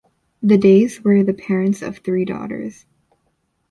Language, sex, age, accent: English, female, under 19, United States English